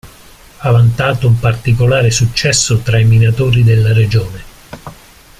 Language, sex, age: Italian, male, 50-59